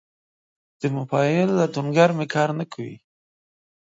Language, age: Pashto, 19-29